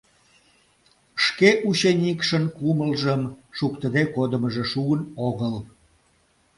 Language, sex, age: Mari, male, 60-69